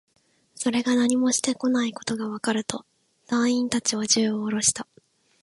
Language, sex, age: Japanese, female, 19-29